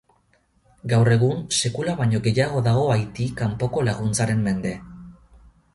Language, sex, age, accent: Basque, male, 19-29, Mendebalekoa (Araba, Bizkaia, Gipuzkoako mendebaleko herri batzuk)